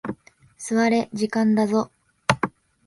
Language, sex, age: Japanese, female, 19-29